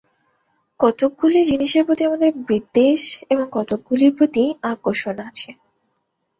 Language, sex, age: Bengali, female, 19-29